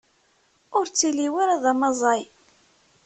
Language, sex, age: Kabyle, female, 30-39